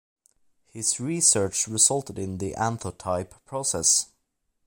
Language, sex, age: English, male, under 19